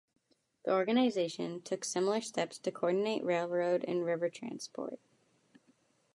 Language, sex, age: English, female, under 19